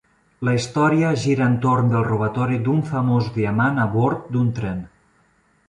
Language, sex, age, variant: Catalan, male, 30-39, Nord-Occidental